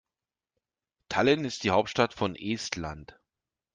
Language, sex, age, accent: German, male, 40-49, Deutschland Deutsch